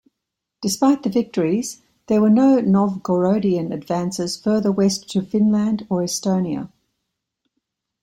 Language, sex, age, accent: English, female, 70-79, Australian English